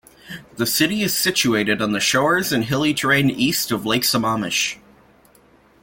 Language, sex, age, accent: English, male, under 19, Canadian English